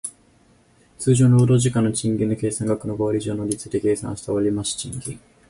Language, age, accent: Japanese, 19-29, 標準語